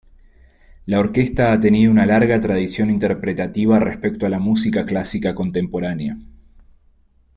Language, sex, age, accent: Spanish, male, 30-39, Rioplatense: Argentina, Uruguay, este de Bolivia, Paraguay